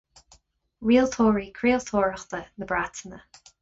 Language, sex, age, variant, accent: Irish, female, 30-39, Gaeilge Chonnacht, Cainteoir líofa, ní ó dhúchas